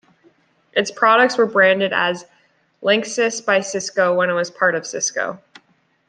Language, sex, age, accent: English, female, 19-29, United States English